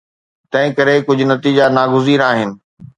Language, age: Sindhi, 40-49